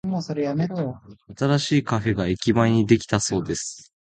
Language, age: Japanese, 19-29